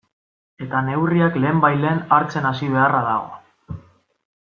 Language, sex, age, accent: Basque, male, 19-29, Mendebalekoa (Araba, Bizkaia, Gipuzkoako mendebaleko herri batzuk)